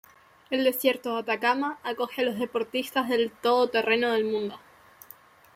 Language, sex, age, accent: Spanish, female, 19-29, Rioplatense: Argentina, Uruguay, este de Bolivia, Paraguay